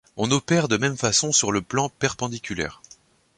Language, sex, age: French, male, 30-39